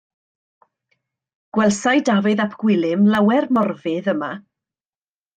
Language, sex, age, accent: Welsh, female, 50-59, Y Deyrnas Unedig Cymraeg